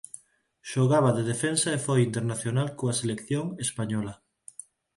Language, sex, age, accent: Galician, male, 19-29, Neofalante